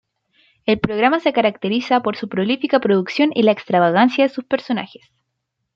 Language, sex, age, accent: Spanish, female, under 19, Chileno: Chile, Cuyo